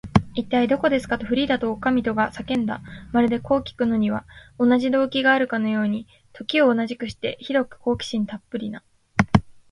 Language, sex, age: Japanese, female, 19-29